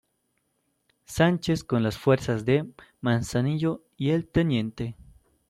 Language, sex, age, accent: Spanish, male, 19-29, Andino-Pacífico: Colombia, Perú, Ecuador, oeste de Bolivia y Venezuela andina